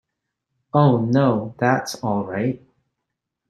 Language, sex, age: English, male, 40-49